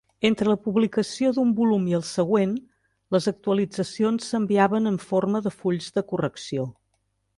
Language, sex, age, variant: Catalan, female, 60-69, Central